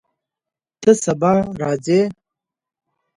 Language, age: Pashto, 19-29